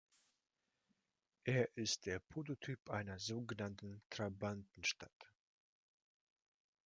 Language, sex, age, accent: German, male, 30-39, Russisch Deutsch